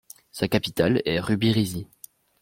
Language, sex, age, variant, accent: French, male, under 19, Français d'Europe, Français de Belgique